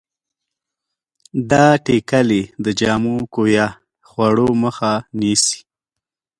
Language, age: Pashto, 30-39